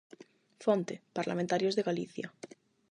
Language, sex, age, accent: Galician, female, 19-29, Atlántico (seseo e gheada); Normativo (estándar); Neofalante